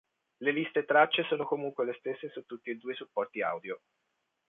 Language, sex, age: Italian, male, 40-49